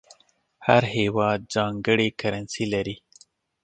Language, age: Pashto, 30-39